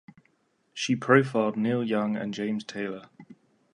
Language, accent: English, England English